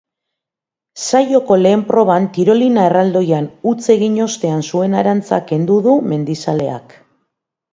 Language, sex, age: Basque, female, 50-59